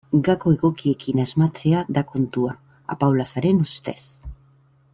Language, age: Basque, 50-59